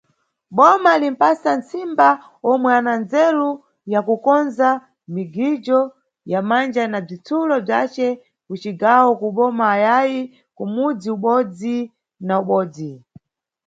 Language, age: Nyungwe, 30-39